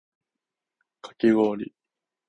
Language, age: Japanese, 19-29